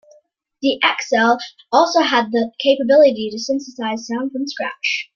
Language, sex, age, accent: English, female, under 19, Canadian English